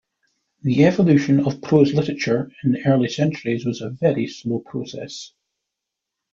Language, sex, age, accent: English, male, 40-49, Scottish English